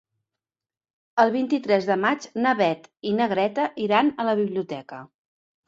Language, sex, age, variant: Catalan, male, 40-49, Central